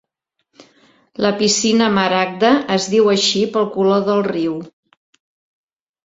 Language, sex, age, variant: Catalan, female, 60-69, Central